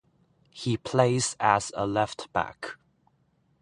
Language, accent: English, Hong Kong English